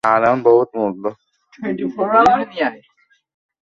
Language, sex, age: Bengali, male, under 19